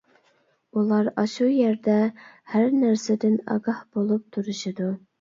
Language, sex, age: Uyghur, female, 19-29